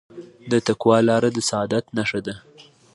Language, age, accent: Pashto, 19-29, معیاري پښتو